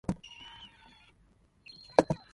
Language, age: English, under 19